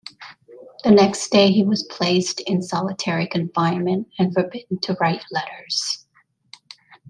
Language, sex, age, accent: English, female, 30-39, United States English